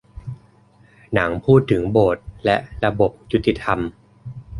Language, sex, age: Thai, male, 30-39